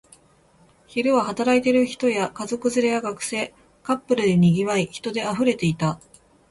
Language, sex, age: Japanese, female, 30-39